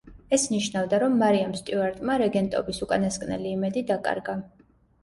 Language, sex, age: Georgian, female, 19-29